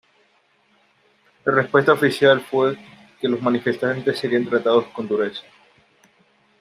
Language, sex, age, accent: Spanish, male, 19-29, América central